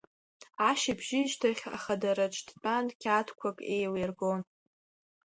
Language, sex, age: Abkhazian, female, under 19